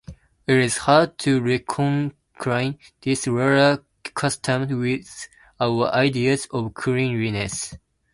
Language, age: English, 19-29